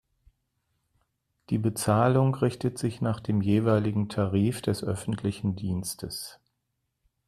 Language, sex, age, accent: German, male, 50-59, Deutschland Deutsch